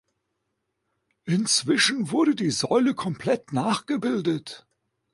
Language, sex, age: German, male, 40-49